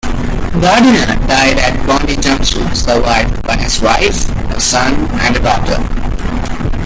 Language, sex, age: English, male, 19-29